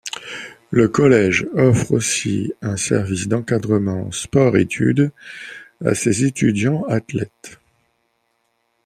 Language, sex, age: French, male, 50-59